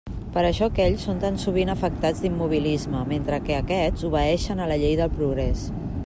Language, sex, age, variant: Catalan, female, 40-49, Central